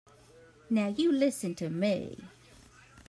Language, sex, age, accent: English, female, 30-39, United States English